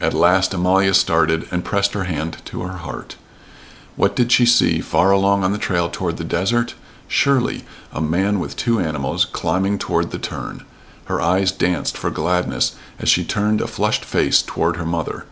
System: none